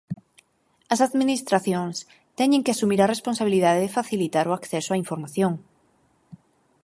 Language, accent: Galician, Normativo (estándar)